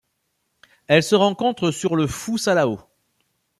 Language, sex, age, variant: French, male, 40-49, Français de métropole